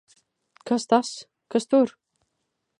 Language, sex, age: Latvian, female, 19-29